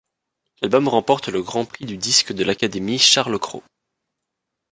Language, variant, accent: French, Français d'Europe, Français de Belgique